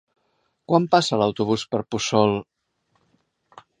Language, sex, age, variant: Catalan, male, 60-69, Central